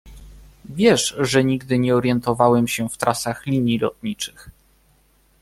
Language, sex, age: Polish, male, 19-29